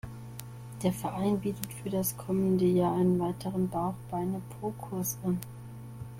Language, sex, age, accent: German, female, 19-29, Deutschland Deutsch